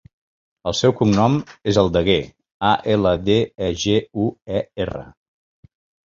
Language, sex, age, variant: Catalan, male, 50-59, Central